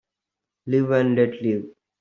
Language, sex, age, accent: English, male, 19-29, India and South Asia (India, Pakistan, Sri Lanka)